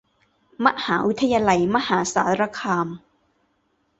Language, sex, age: Thai, female, 19-29